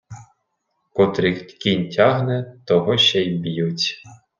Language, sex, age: Ukrainian, male, 30-39